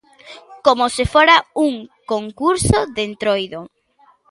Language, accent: Galician, Normativo (estándar)